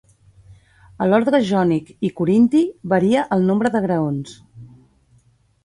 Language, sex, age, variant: Catalan, female, 40-49, Central